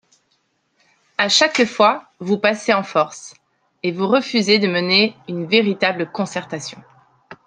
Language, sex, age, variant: French, female, 40-49, Français de métropole